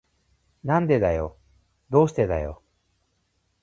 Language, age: Japanese, 30-39